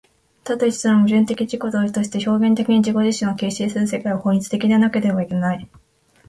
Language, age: Japanese, 19-29